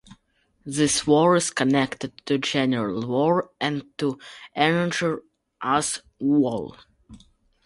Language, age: English, under 19